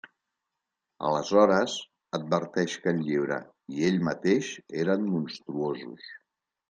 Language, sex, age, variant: Catalan, male, 60-69, Central